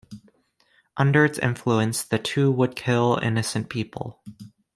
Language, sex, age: English, male, under 19